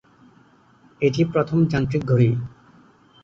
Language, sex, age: Bengali, male, 30-39